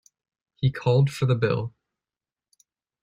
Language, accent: English, United States English